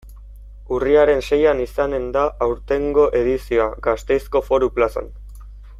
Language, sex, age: Basque, male, 19-29